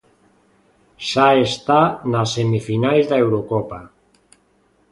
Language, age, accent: Galician, 40-49, Normativo (estándar)